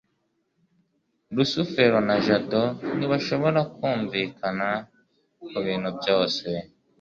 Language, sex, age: Kinyarwanda, male, 19-29